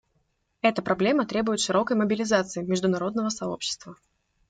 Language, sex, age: Russian, female, 19-29